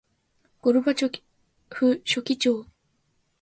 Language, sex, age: Japanese, female, under 19